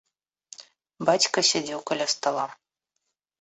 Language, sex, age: Belarusian, female, 30-39